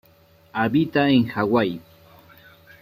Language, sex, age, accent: Spanish, male, 40-49, Andino-Pacífico: Colombia, Perú, Ecuador, oeste de Bolivia y Venezuela andina